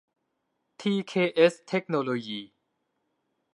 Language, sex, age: Thai, male, 19-29